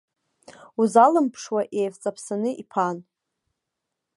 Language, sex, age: Abkhazian, female, 19-29